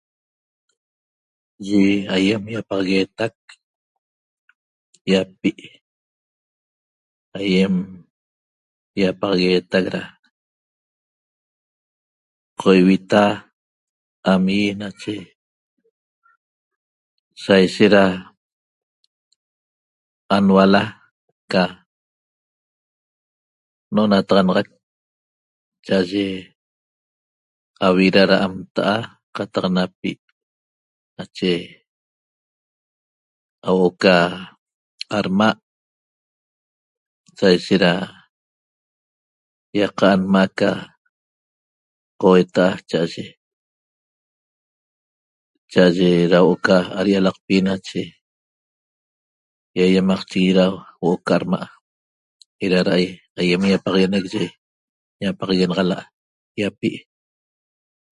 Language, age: Toba, 60-69